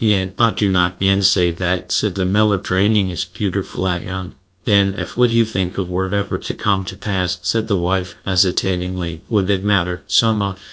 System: TTS, GlowTTS